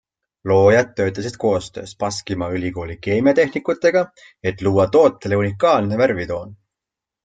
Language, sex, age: Estonian, male, 19-29